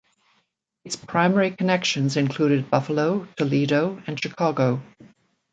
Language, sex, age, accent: English, female, 60-69, Canadian English